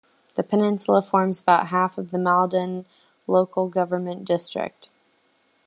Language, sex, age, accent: English, female, 19-29, United States English